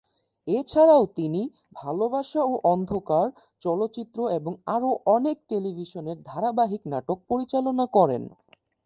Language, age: Bengali, 19-29